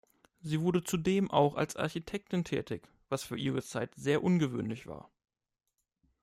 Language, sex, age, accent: German, male, 19-29, Deutschland Deutsch